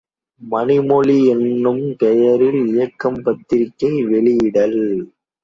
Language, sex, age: Tamil, male, 19-29